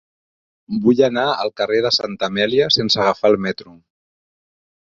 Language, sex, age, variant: Catalan, male, 40-49, Central